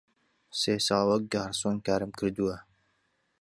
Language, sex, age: Central Kurdish, male, 30-39